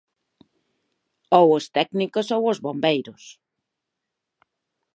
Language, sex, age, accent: Galician, female, 40-49, Atlántico (seseo e gheada)